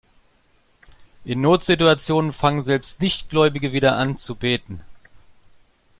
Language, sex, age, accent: German, male, 40-49, Deutschland Deutsch